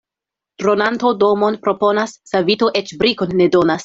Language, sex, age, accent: Esperanto, female, 19-29, Internacia